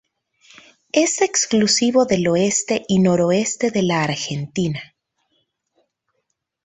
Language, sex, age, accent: Spanish, female, 30-39, América central